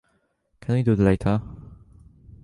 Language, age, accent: English, under 19, England English